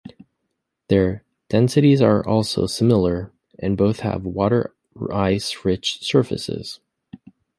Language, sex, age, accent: English, male, 30-39, United States English